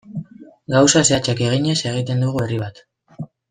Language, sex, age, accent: Basque, female, 19-29, Mendebalekoa (Araba, Bizkaia, Gipuzkoako mendebaleko herri batzuk)